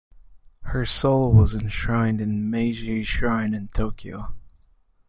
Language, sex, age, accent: English, male, 19-29, United States English